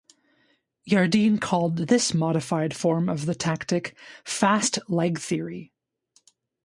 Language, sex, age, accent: English, female, 19-29, Canadian English